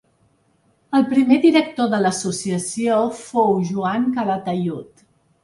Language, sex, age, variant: Catalan, female, 60-69, Central